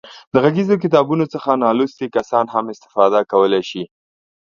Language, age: Pashto, 30-39